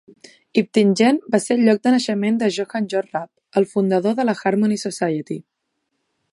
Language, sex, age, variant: Catalan, female, 19-29, Central